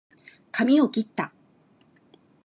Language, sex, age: Japanese, female, 50-59